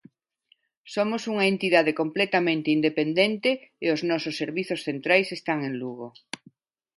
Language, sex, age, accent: Galician, female, 50-59, Neofalante